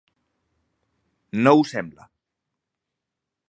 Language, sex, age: Catalan, male, 30-39